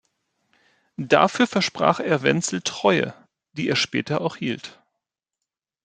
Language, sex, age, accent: German, male, 40-49, Deutschland Deutsch